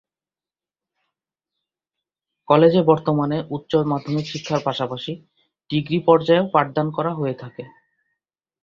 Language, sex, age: Bengali, male, 19-29